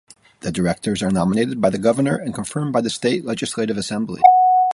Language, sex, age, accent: English, male, 40-49, United States English